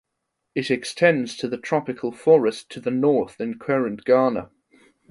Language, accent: English, England English